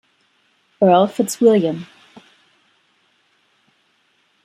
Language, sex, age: German, female, 30-39